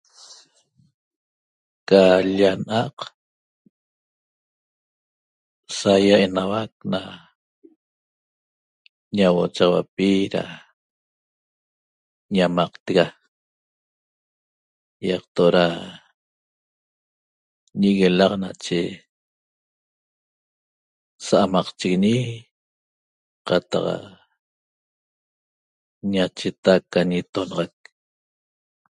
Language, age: Toba, 60-69